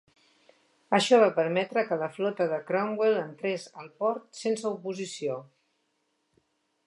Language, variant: Catalan, Central